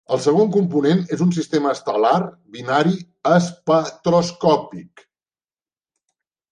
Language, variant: Catalan, Central